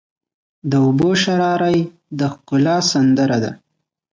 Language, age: Pashto, 19-29